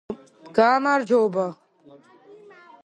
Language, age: Georgian, under 19